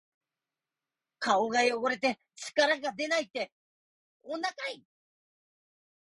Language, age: Japanese, 19-29